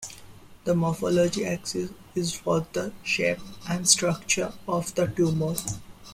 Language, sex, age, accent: English, male, 19-29, India and South Asia (India, Pakistan, Sri Lanka)